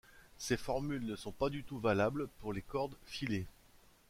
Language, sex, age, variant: French, male, 40-49, Français de métropole